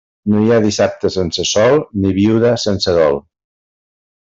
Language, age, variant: Catalan, 50-59, Central